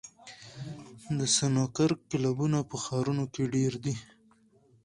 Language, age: Pashto, 19-29